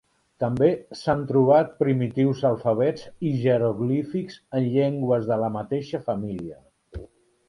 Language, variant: Catalan, Central